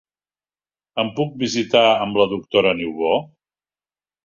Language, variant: Catalan, Nord-Occidental